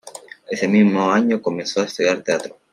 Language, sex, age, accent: Spanish, male, under 19, Andino-Pacífico: Colombia, Perú, Ecuador, oeste de Bolivia y Venezuela andina